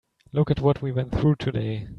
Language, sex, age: English, male, 19-29